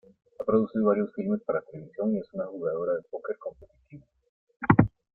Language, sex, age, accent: Spanish, male, 50-59, América central